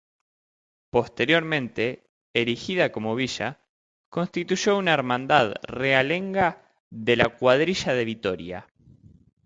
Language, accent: Spanish, Rioplatense: Argentina, Uruguay, este de Bolivia, Paraguay